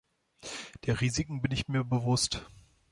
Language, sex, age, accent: German, male, 30-39, Deutschland Deutsch